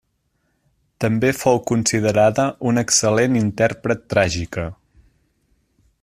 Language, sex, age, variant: Catalan, male, 19-29, Central